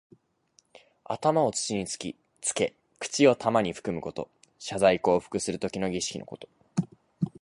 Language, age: Japanese, 19-29